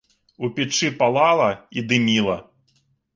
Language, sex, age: Belarusian, male, 30-39